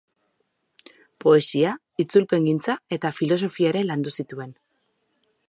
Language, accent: Basque, Mendebalekoa (Araba, Bizkaia, Gipuzkoako mendebaleko herri batzuk)